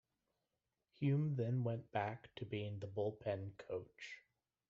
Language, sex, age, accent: English, male, 30-39, United States English